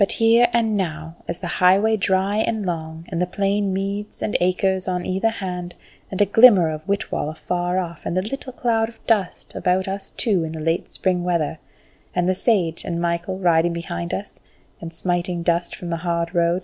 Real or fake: real